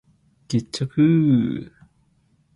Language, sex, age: Japanese, male, 19-29